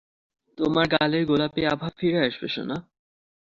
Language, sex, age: Bengali, male, under 19